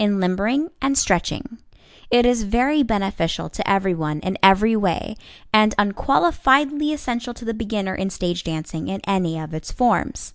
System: none